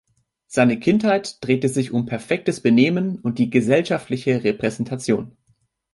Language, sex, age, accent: German, male, 19-29, Deutschland Deutsch